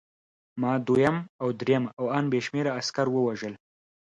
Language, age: Pashto, 19-29